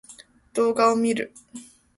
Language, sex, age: Japanese, female, under 19